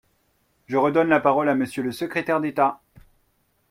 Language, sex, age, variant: French, male, 30-39, Français de métropole